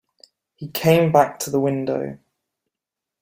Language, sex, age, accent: English, male, 19-29, England English